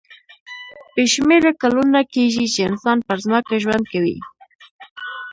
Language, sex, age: Pashto, female, 19-29